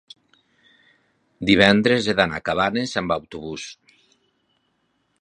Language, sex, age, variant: Catalan, male, 50-59, Septentrional